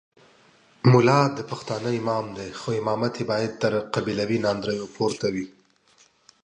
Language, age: Pashto, 30-39